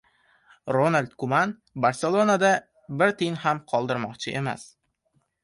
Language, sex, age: Uzbek, male, under 19